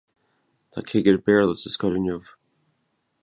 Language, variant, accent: Irish, Gaeilge Chonnacht, Cainteoir dúchais, Gaeltacht